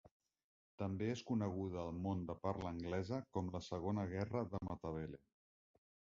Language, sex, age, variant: Catalan, male, 40-49, Central